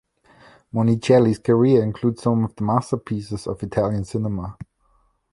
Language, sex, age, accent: English, male, 30-39, United States English